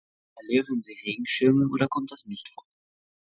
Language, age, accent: German, under 19, Deutschland Deutsch